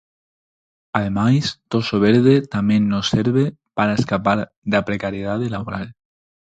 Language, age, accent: Galician, 19-29, Neofalante